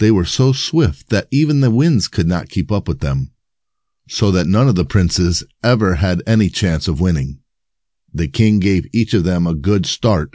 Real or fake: real